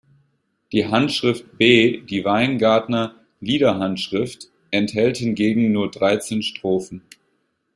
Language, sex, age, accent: German, male, 19-29, Deutschland Deutsch